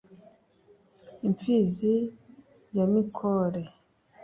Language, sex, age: Kinyarwanda, female, 19-29